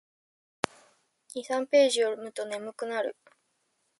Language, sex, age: Japanese, female, 19-29